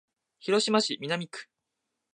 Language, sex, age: Japanese, male, 19-29